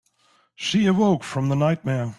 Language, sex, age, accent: English, male, 19-29, United States English